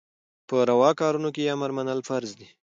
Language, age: Pashto, 19-29